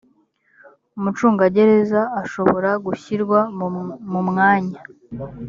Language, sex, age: Kinyarwanda, female, under 19